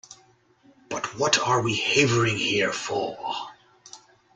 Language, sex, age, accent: English, male, 40-49, United States English